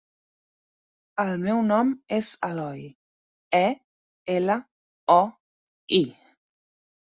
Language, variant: Catalan, Central